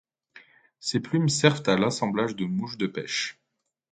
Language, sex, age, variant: French, male, 19-29, Français de métropole